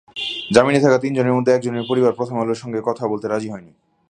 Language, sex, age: Bengali, male, 19-29